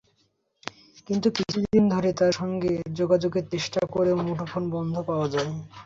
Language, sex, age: Bengali, male, 19-29